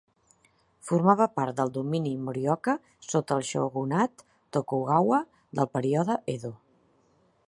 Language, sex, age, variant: Catalan, female, 40-49, Central